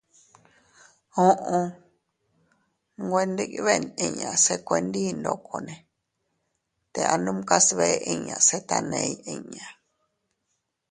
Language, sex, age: Teutila Cuicatec, female, 30-39